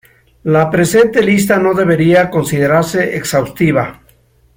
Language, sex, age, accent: Spanish, male, 70-79, México